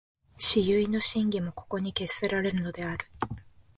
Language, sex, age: Japanese, female, 19-29